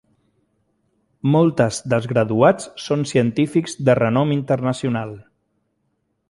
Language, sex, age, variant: Catalan, male, 40-49, Central